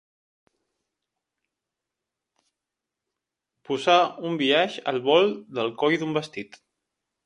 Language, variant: Catalan, Central